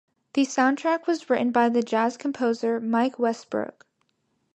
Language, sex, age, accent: English, female, under 19, United States English